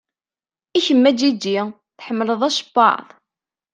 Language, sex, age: Kabyle, female, 30-39